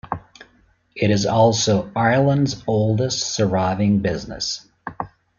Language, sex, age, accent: English, male, 40-49, United States English